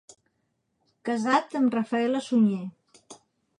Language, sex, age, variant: Catalan, female, 60-69, Central